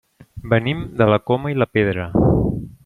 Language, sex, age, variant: Catalan, male, 40-49, Central